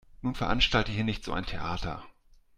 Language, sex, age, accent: German, male, 40-49, Deutschland Deutsch